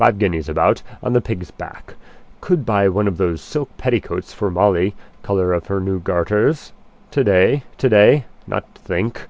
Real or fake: real